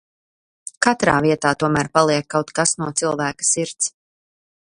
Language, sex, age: Latvian, female, 30-39